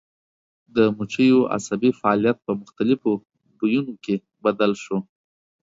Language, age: Pashto, 30-39